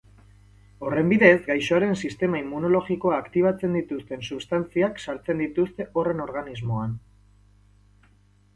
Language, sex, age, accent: Basque, male, 19-29, Erdialdekoa edo Nafarra (Gipuzkoa, Nafarroa)